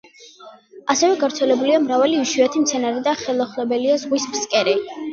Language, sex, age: Georgian, female, under 19